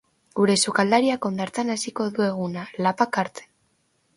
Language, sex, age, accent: Basque, female, under 19, Erdialdekoa edo Nafarra (Gipuzkoa, Nafarroa)